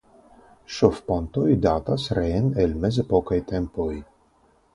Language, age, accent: Esperanto, 30-39, Internacia